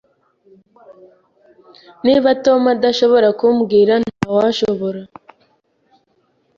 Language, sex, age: Kinyarwanda, female, 19-29